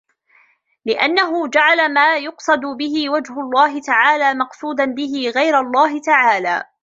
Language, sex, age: Arabic, female, 19-29